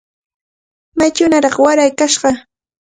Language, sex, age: Cajatambo North Lima Quechua, female, 30-39